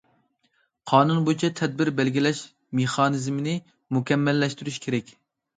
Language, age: Uyghur, 19-29